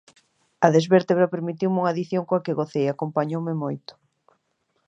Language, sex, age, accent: Galician, female, 30-39, Normativo (estándar)